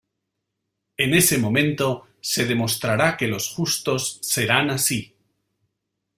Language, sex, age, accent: Spanish, male, 40-49, España: Norte peninsular (Asturias, Castilla y León, Cantabria, País Vasco, Navarra, Aragón, La Rioja, Guadalajara, Cuenca)